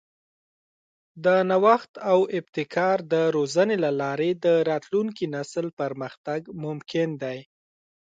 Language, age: Pashto, 19-29